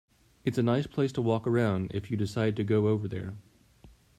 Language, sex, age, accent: English, male, 30-39, United States English